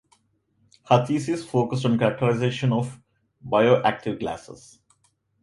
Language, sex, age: English, male, 30-39